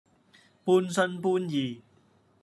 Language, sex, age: Cantonese, male, 40-49